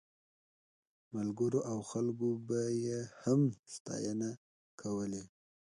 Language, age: Pashto, 19-29